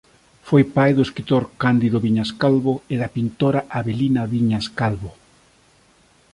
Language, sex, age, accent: Galician, male, 50-59, Normativo (estándar)